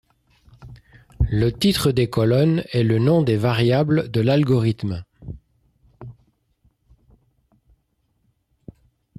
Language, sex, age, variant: French, male, 50-59, Français de métropole